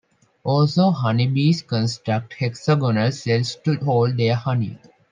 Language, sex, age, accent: English, male, 19-29, India and South Asia (India, Pakistan, Sri Lanka)